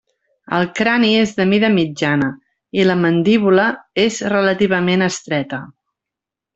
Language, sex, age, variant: Catalan, female, 40-49, Central